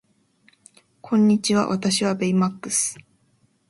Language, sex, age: Japanese, female, 19-29